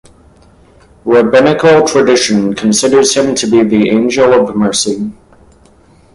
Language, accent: English, United States English